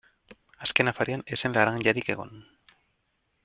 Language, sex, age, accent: Basque, male, 30-39, Mendebalekoa (Araba, Bizkaia, Gipuzkoako mendebaleko herri batzuk)